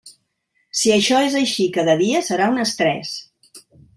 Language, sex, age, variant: Catalan, female, 60-69, Central